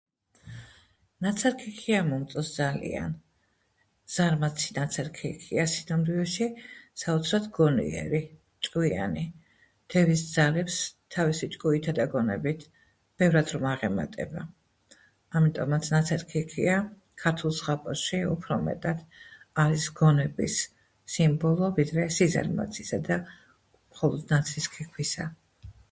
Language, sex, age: Georgian, female, 60-69